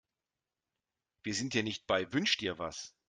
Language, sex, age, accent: German, male, 40-49, Deutschland Deutsch